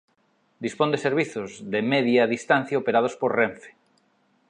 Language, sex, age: Galician, male, 40-49